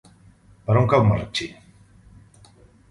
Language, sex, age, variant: Catalan, male, 50-59, Central